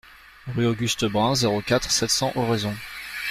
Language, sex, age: French, male, 40-49